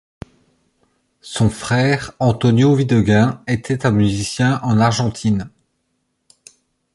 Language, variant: French, Français de métropole